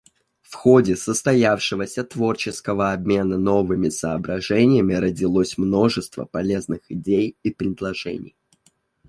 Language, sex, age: Russian, male, 19-29